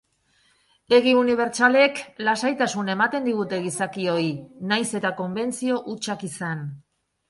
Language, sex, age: Basque, female, 50-59